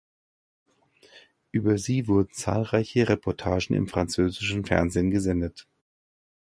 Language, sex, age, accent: German, male, 50-59, Deutschland Deutsch